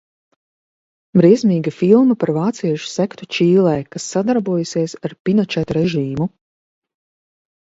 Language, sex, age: Latvian, female, 30-39